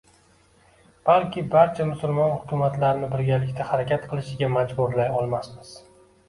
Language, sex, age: Uzbek, male, 19-29